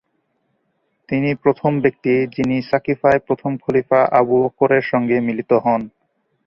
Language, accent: Bengali, Native